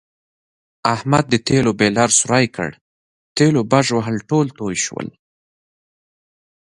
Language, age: Pashto, 30-39